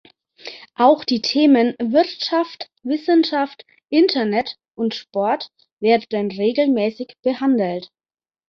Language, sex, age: German, female, 30-39